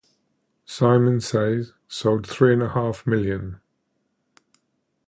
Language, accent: English, England English